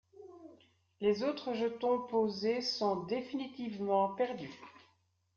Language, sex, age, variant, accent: French, female, 60-69, Français d'Europe, Français de Belgique